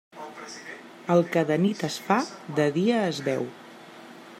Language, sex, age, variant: Catalan, female, 30-39, Central